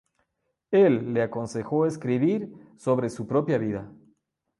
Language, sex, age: Spanish, male, 40-49